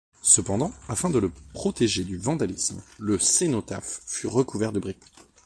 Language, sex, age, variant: French, male, 30-39, Français de métropole